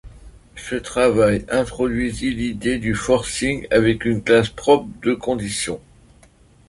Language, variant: French, Français de métropole